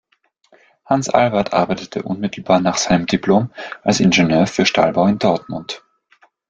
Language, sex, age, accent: German, male, 19-29, Österreichisches Deutsch